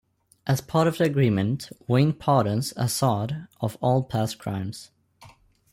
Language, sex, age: English, male, under 19